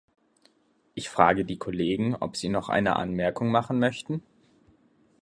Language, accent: German, Deutschland Deutsch